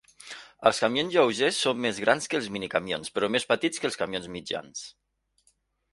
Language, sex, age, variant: Catalan, male, 40-49, Central